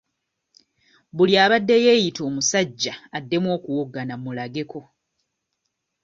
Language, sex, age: Ganda, female, 30-39